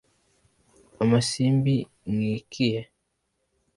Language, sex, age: Kinyarwanda, male, 19-29